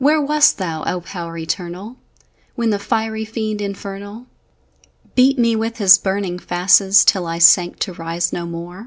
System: none